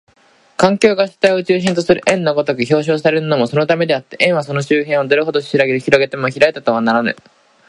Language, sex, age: Japanese, male, under 19